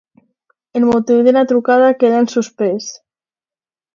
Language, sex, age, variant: Catalan, female, under 19, Alacantí